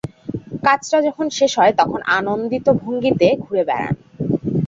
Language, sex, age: Bengali, female, 19-29